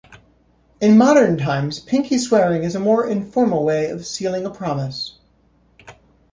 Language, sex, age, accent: English, male, 30-39, United States English